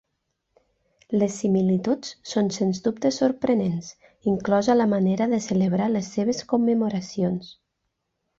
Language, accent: Catalan, central; nord-occidental